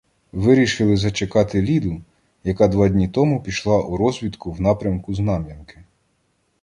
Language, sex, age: Ukrainian, male, 30-39